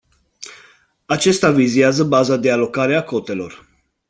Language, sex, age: Romanian, male, 30-39